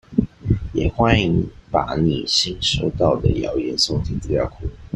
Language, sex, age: Chinese, male, 19-29